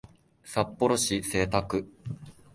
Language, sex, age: Japanese, male, 19-29